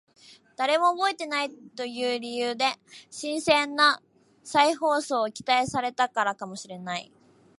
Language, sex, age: Japanese, female, under 19